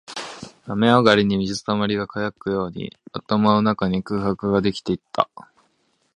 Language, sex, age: Japanese, male, 19-29